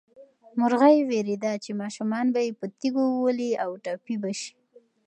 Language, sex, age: Pashto, female, 19-29